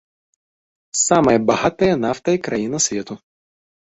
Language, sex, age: Belarusian, male, 19-29